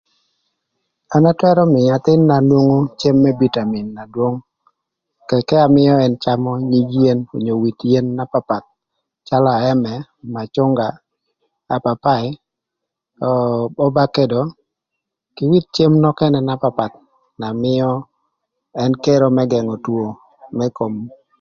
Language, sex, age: Thur, male, 40-49